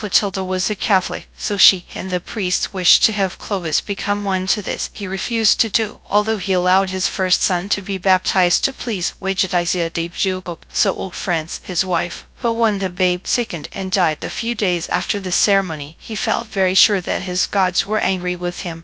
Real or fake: fake